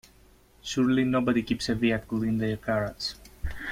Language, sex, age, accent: English, male, 19-29, United States English